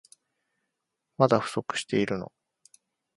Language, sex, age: Japanese, male, 19-29